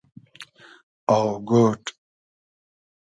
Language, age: Hazaragi, 30-39